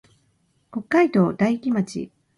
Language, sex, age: Japanese, female, 50-59